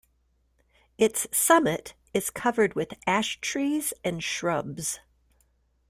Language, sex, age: English, female, 50-59